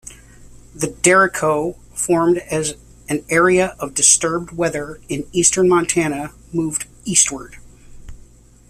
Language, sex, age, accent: English, male, 40-49, United States English